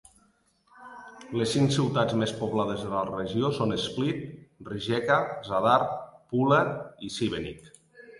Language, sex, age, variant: Catalan, male, 40-49, Nord-Occidental